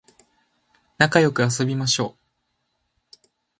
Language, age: Japanese, 19-29